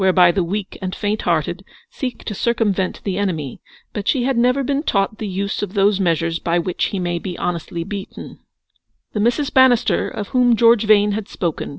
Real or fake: real